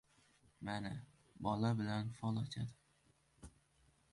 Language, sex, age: Uzbek, male, 19-29